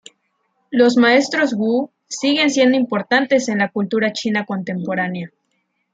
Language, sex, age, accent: Spanish, female, 19-29, México